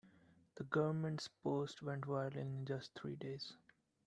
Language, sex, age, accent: English, male, 19-29, India and South Asia (India, Pakistan, Sri Lanka)